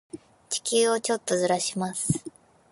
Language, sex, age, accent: Japanese, female, 19-29, 標準語